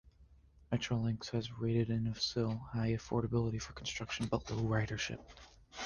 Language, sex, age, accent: English, male, under 19, United States English